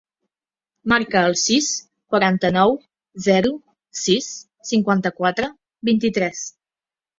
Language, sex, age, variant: Catalan, female, 19-29, Central